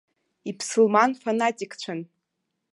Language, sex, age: Abkhazian, female, 19-29